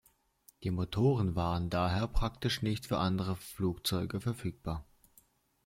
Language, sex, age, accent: German, male, under 19, Deutschland Deutsch